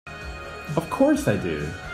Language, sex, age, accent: English, male, 19-29, Scottish English